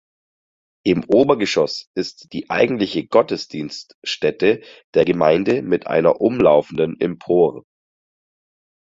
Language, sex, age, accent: German, male, 19-29, Deutschland Deutsch